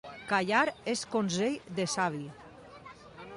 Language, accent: Catalan, valencià